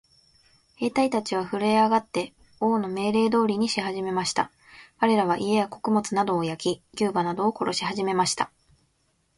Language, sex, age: Japanese, female, 19-29